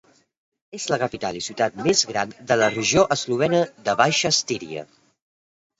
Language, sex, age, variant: Catalan, male, under 19, Central